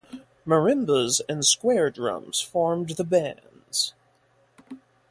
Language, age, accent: English, 19-29, United States English